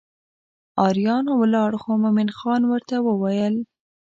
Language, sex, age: Pashto, female, under 19